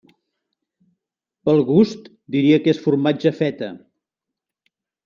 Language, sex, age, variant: Catalan, male, 60-69, Central